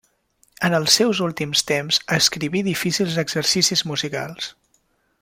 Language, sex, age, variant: Catalan, male, 19-29, Central